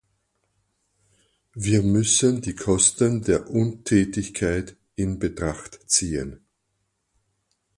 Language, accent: German, Österreichisches Deutsch